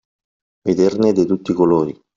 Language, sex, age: Italian, male, 40-49